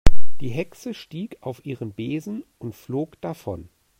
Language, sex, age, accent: German, male, 40-49, Deutschland Deutsch